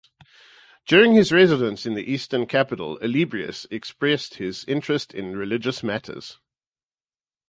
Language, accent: English, Southern African (South Africa, Zimbabwe, Namibia)